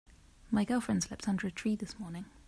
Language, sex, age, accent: English, female, 30-39, England English